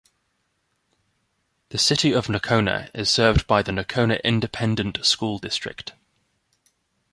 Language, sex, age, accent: English, male, 19-29, England English